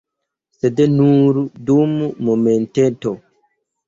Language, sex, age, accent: Esperanto, male, 30-39, Internacia